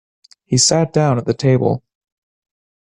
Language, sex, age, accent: English, male, 19-29, United States English